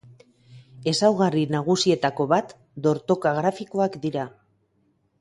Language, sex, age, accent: Basque, female, 40-49, Mendebalekoa (Araba, Bizkaia, Gipuzkoako mendebaleko herri batzuk)